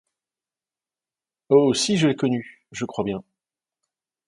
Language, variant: French, Français de métropole